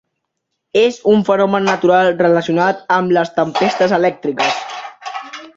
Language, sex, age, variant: Catalan, female, 40-49, Central